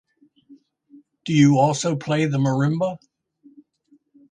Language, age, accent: English, 60-69, United States English